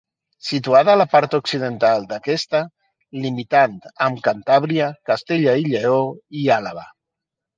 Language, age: Catalan, 50-59